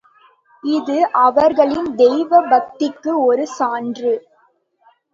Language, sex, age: Tamil, female, 19-29